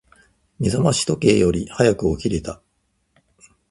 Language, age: Japanese, 50-59